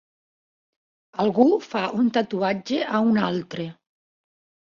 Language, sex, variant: Catalan, female, Nord-Occidental